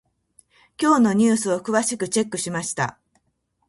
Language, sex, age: Japanese, female, 50-59